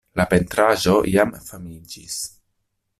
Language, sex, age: Esperanto, male, 30-39